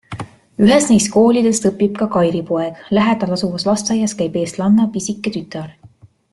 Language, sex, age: Estonian, female, 19-29